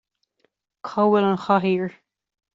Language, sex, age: Irish, female, 19-29